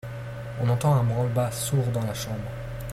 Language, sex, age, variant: French, male, 19-29, Français de métropole